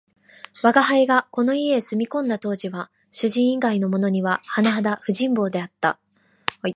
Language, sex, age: Japanese, female, 19-29